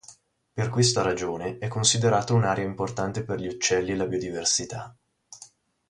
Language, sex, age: Italian, male, 30-39